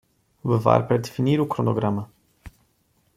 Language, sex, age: Portuguese, male, 19-29